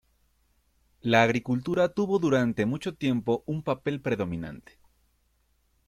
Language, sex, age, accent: Spanish, male, 19-29, México